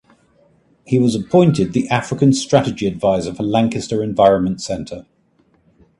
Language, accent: English, England English